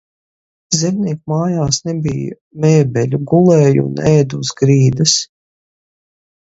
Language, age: Latvian, 40-49